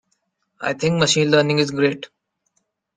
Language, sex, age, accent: English, male, 19-29, India and South Asia (India, Pakistan, Sri Lanka)